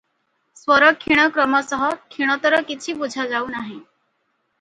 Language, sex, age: Odia, female, 19-29